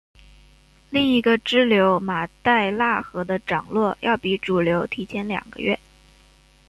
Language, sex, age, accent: Chinese, female, 19-29, 出生地：江西省